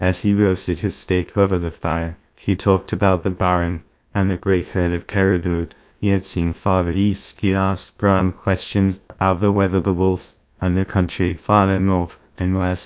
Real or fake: fake